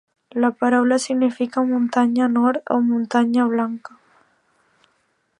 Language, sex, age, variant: Catalan, female, under 19, Alacantí